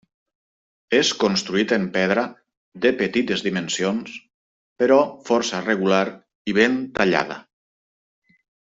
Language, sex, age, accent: Catalan, male, 30-39, valencià